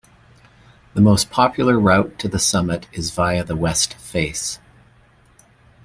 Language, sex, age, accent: English, male, 50-59, Canadian English